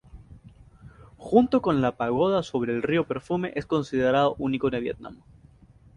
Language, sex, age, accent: Spanish, male, 19-29, América central